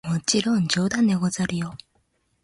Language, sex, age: Japanese, female, 19-29